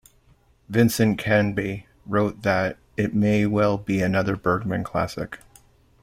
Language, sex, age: English, male, 40-49